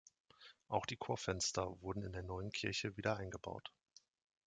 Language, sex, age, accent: German, male, 30-39, Deutschland Deutsch